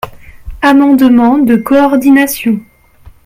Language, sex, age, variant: French, female, 19-29, Français de métropole